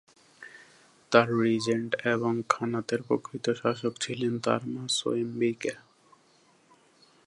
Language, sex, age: Bengali, male, 19-29